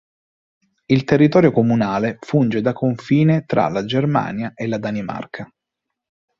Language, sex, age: Italian, male, 30-39